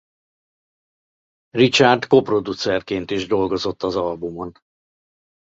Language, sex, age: Hungarian, male, 60-69